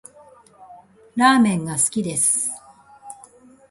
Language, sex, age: Japanese, female, 60-69